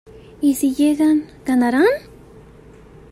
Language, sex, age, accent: Spanish, female, 19-29, México